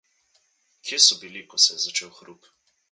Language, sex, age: Slovenian, male, 19-29